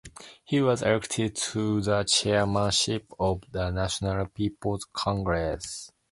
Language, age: English, 19-29